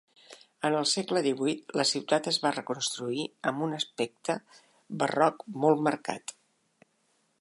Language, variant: Catalan, Central